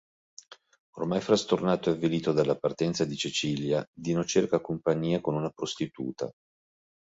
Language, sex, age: Italian, male, 40-49